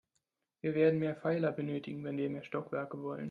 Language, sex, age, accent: German, male, 19-29, Deutschland Deutsch